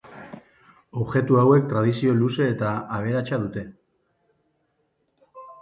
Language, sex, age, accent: Basque, male, 40-49, Mendebalekoa (Araba, Bizkaia, Gipuzkoako mendebaleko herri batzuk)